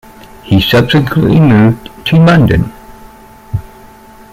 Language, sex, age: English, male, 50-59